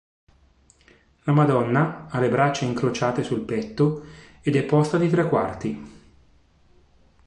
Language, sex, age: Italian, male, 50-59